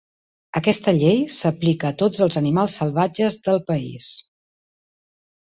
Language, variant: Catalan, Central